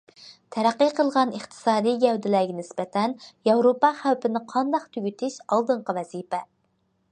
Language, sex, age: Uyghur, female, 19-29